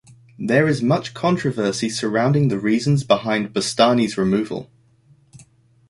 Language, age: English, 19-29